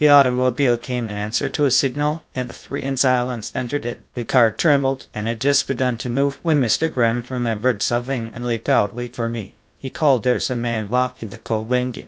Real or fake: fake